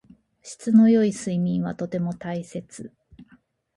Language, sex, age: Japanese, female, 40-49